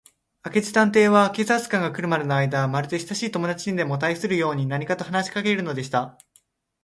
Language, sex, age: Japanese, male, under 19